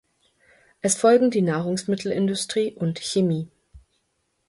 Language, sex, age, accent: German, female, 30-39, Deutschland Deutsch